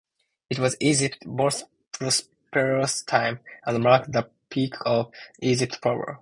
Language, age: English, 19-29